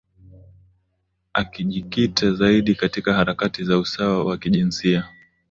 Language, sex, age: Swahili, male, 19-29